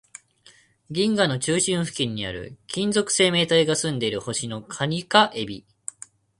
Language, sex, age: Japanese, male, 19-29